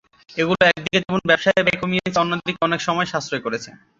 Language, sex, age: Bengali, male, 19-29